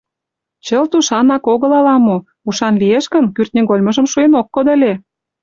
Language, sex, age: Mari, female, 30-39